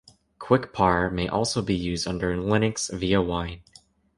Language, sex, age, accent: English, male, 19-29, United States English